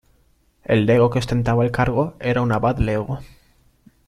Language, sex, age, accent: Spanish, male, 19-29, España: Centro-Sur peninsular (Madrid, Toledo, Castilla-La Mancha)